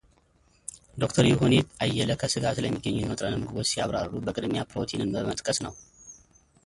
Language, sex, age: Amharic, male, 30-39